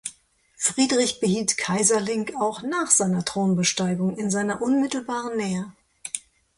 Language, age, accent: German, 50-59, Deutschland Deutsch